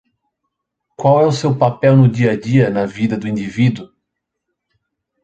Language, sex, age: Portuguese, male, 30-39